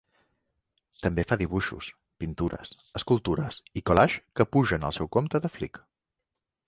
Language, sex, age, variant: Catalan, male, 40-49, Central